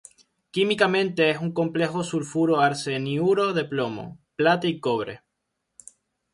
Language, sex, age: Spanish, male, 19-29